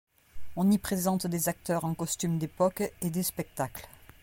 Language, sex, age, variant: French, female, 50-59, Français de métropole